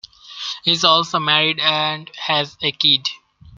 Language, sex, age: English, male, 19-29